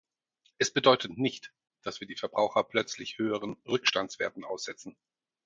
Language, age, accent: German, 40-49, Deutschland Deutsch